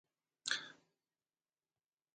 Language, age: Pashto, 19-29